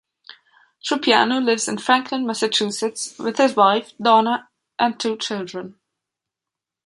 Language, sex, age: English, female, 19-29